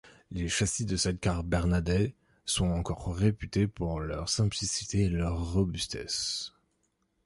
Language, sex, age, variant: French, male, 19-29, Français de métropole